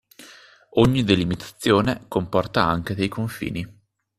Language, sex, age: Italian, male, 19-29